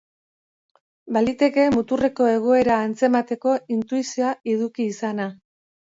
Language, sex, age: Basque, female, 50-59